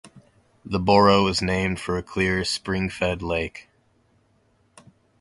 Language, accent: English, United States English